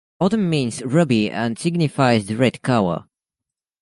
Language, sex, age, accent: English, male, under 19, United States English